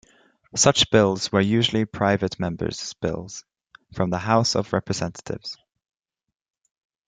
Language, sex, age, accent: English, male, under 19, England English